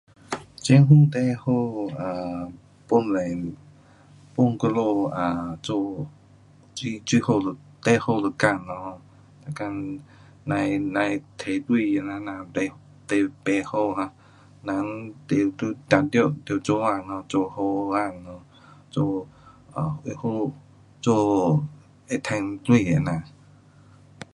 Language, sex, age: Pu-Xian Chinese, male, 40-49